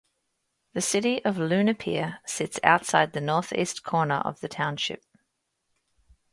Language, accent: English, Australian English